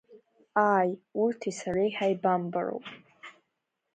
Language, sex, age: Abkhazian, female, under 19